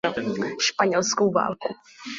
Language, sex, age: Czech, male, 19-29